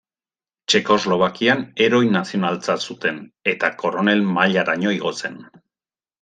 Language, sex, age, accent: Basque, male, 50-59, Erdialdekoa edo Nafarra (Gipuzkoa, Nafarroa)